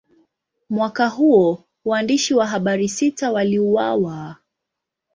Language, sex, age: Swahili, female, 19-29